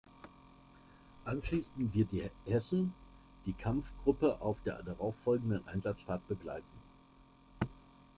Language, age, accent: German, 50-59, Deutschland Deutsch